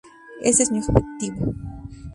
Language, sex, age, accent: Spanish, female, 19-29, México